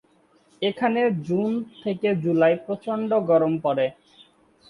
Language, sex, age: Bengali, male, 19-29